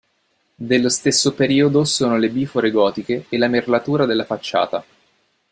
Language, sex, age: Italian, male, 19-29